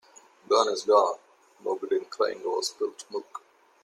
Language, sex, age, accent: English, male, 60-69, India and South Asia (India, Pakistan, Sri Lanka)